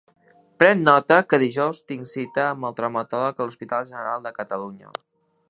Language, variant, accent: Catalan, Central, central